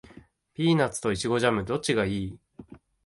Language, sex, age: Japanese, male, 19-29